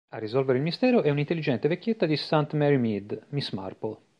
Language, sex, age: Italian, male, 40-49